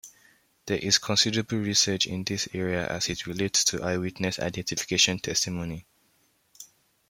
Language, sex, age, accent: English, male, under 19, Southern African (South Africa, Zimbabwe, Namibia)